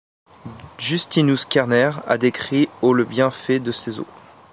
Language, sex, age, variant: French, male, 19-29, Français de métropole